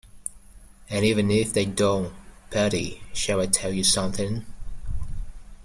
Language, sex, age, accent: English, male, 30-39, United States English